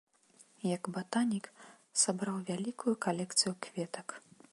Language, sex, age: Belarusian, female, 19-29